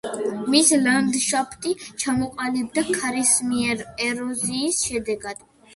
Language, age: Georgian, 30-39